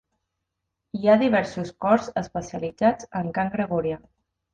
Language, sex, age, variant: Catalan, female, 30-39, Central